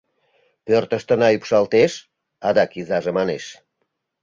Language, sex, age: Mari, male, 40-49